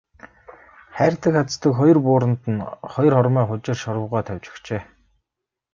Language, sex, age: Mongolian, male, 19-29